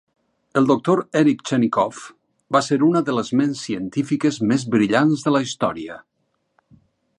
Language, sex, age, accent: Catalan, male, 50-59, valencià